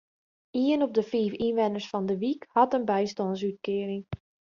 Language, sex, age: Western Frisian, female, 30-39